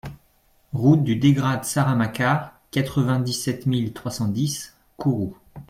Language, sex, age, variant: French, male, 30-39, Français de métropole